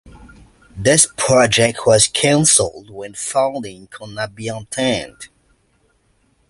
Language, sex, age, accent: English, male, 19-29, United States English